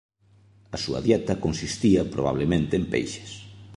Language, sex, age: Galician, male, 30-39